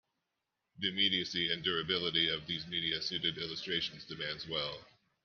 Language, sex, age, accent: English, male, 30-39, United States English